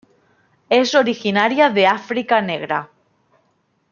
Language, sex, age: Spanish, female, 19-29